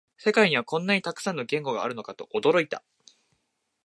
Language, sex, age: Japanese, male, 19-29